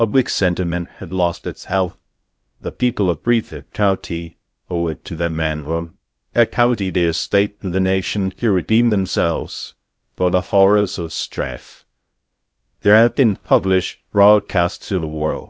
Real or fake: fake